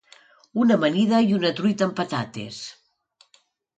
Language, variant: Catalan, Nord-Occidental